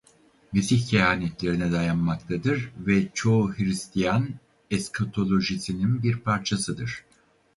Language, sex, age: Turkish, male, 60-69